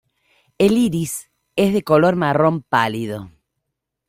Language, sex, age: Spanish, female, 50-59